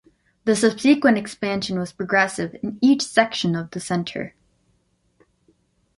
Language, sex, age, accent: English, female, 19-29, Canadian English